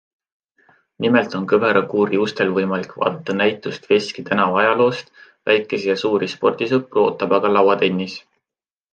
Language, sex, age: Estonian, male, 19-29